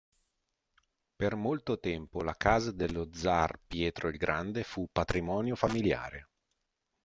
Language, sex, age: Italian, male, 40-49